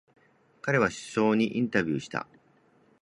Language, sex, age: Japanese, male, 40-49